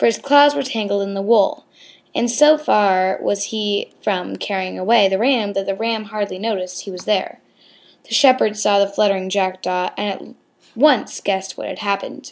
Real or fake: real